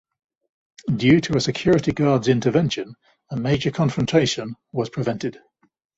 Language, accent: English, England English